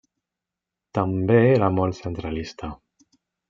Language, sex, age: Catalan, male, 40-49